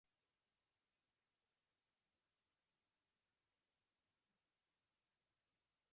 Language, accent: Spanish, Chileno: Chile, Cuyo